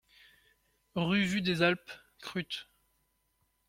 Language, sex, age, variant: French, male, 19-29, Français de métropole